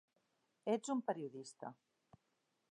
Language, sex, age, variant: Catalan, female, 60-69, Central